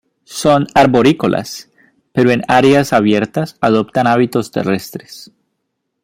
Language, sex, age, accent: Spanish, male, 19-29, Andino-Pacífico: Colombia, Perú, Ecuador, oeste de Bolivia y Venezuela andina